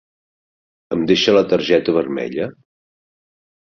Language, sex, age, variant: Catalan, male, 50-59, Central